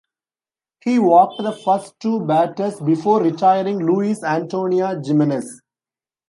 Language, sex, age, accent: English, male, 19-29, India and South Asia (India, Pakistan, Sri Lanka)